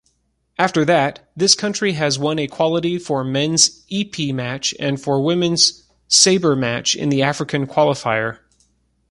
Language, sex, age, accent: English, male, 30-39, United States English